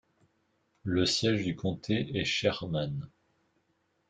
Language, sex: French, male